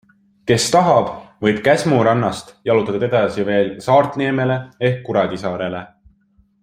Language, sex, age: Estonian, male, 19-29